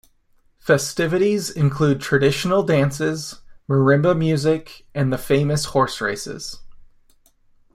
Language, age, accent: English, 30-39, United States English